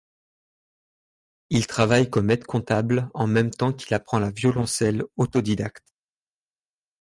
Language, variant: French, Français de métropole